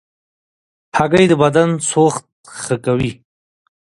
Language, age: Pashto, 30-39